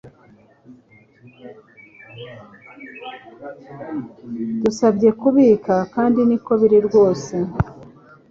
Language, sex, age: Kinyarwanda, male, 19-29